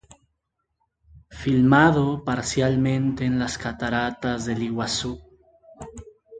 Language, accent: Spanish, México